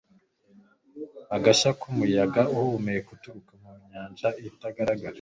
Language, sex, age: Kinyarwanda, male, 19-29